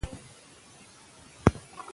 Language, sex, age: Pashto, female, 19-29